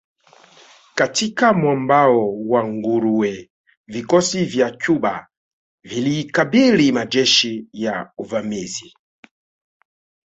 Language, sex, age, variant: Swahili, male, 40-49, Kiswahili cha Bara ya Tanzania